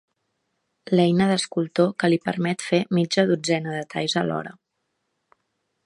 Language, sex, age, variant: Catalan, female, 19-29, Central